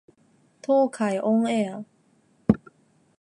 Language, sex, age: Japanese, female, 19-29